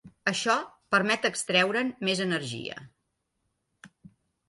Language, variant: Catalan, Central